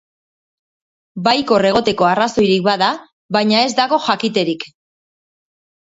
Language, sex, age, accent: Basque, female, 40-49, Mendebalekoa (Araba, Bizkaia, Gipuzkoako mendebaleko herri batzuk)